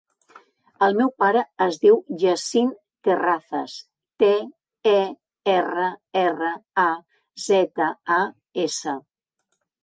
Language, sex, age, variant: Catalan, female, 50-59, Central